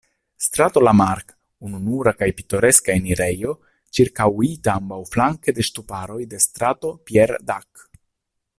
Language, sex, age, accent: Esperanto, male, 30-39, Internacia